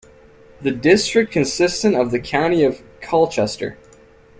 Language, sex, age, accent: English, male, under 19, Canadian English